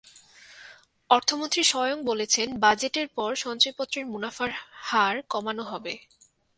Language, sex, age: Bengali, female, 19-29